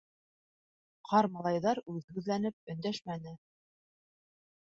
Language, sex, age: Bashkir, female, 30-39